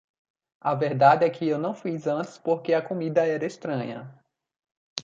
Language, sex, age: Portuguese, male, 19-29